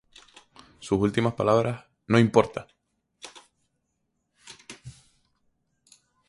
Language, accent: Spanish, España: Islas Canarias